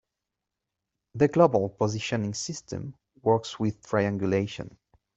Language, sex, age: English, male, 30-39